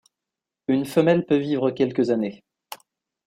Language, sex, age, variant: French, male, 19-29, Français de métropole